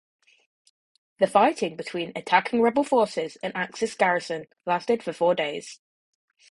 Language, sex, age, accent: English, male, under 19, England English